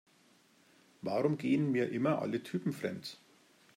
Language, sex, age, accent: German, male, 50-59, Deutschland Deutsch